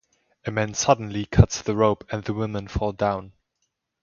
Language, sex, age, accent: English, male, under 19, England English